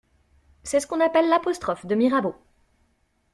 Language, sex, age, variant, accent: French, female, 30-39, Français d'Amérique du Nord, Français du Canada